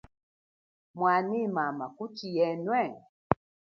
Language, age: Chokwe, 40-49